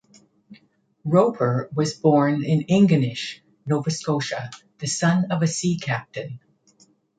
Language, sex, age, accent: English, female, 60-69, Canadian English